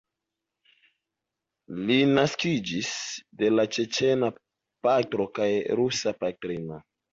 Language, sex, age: Esperanto, male, 19-29